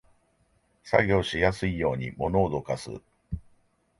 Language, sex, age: Japanese, male, 50-59